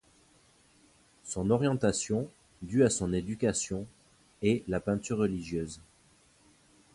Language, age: French, 30-39